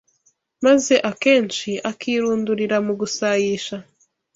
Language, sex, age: Kinyarwanda, female, 19-29